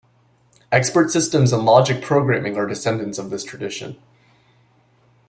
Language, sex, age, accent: English, male, 19-29, United States English